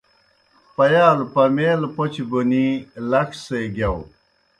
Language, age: Kohistani Shina, 60-69